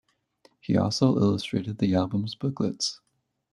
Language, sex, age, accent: English, male, 19-29, United States English